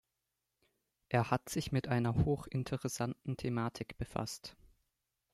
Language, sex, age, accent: German, male, under 19, Deutschland Deutsch